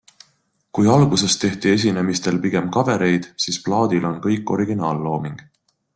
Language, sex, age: Estonian, male, 30-39